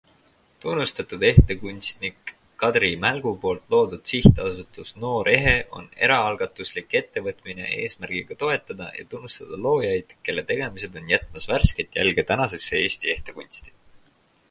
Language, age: Estonian, 19-29